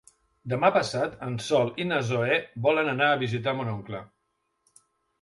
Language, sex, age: Catalan, male, 50-59